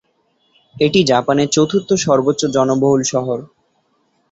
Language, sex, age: Bengali, male, 19-29